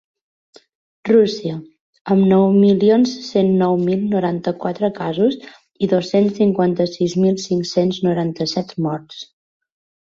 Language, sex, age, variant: Catalan, female, 19-29, Balear